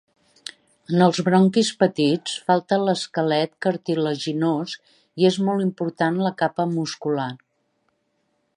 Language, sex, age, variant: Catalan, female, 60-69, Central